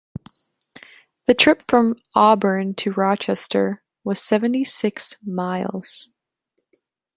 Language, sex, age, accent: English, female, 19-29, Canadian English